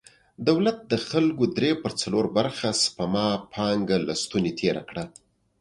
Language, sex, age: Pashto, male, 30-39